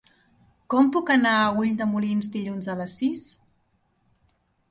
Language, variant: Catalan, Central